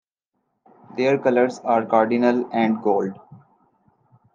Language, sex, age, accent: English, male, 19-29, India and South Asia (India, Pakistan, Sri Lanka)